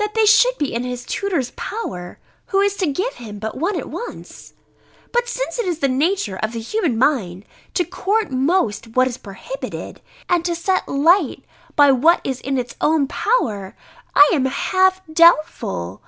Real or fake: real